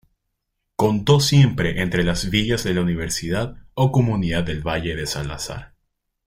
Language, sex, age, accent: Spanish, male, 19-29, Andino-Pacífico: Colombia, Perú, Ecuador, oeste de Bolivia y Venezuela andina